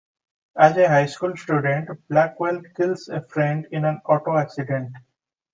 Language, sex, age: English, male, 19-29